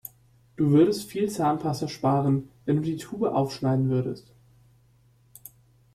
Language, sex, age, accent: German, male, under 19, Deutschland Deutsch